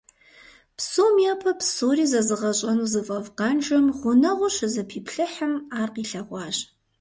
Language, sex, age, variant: Kabardian, female, 40-49, Адыгэбзэ (Къэбэрдей, Кирил, Урысей)